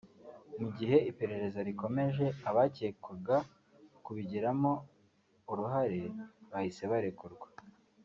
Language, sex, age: Kinyarwanda, male, under 19